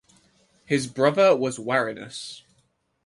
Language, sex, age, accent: English, male, 19-29, England English